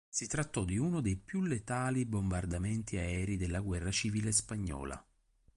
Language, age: Italian, 30-39